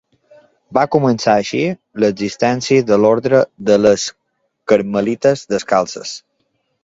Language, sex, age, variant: Catalan, male, 19-29, Balear